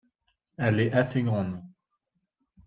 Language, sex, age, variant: French, male, 19-29, Français de métropole